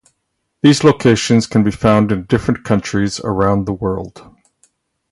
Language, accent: English, Canadian English